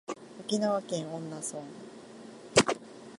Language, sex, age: Japanese, female, 50-59